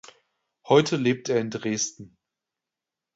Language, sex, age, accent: German, male, 19-29, Deutschland Deutsch